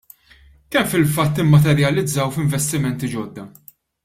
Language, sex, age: Maltese, male, 30-39